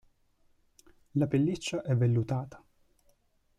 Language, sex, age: Italian, male, 19-29